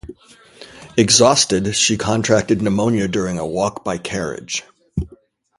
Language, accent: English, United States English